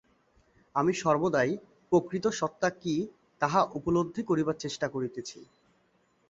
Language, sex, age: Bengali, male, 19-29